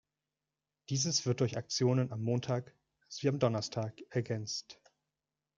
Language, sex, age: German, male, 30-39